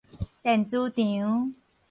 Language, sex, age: Min Nan Chinese, female, 40-49